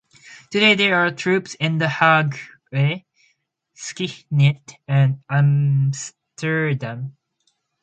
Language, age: English, 19-29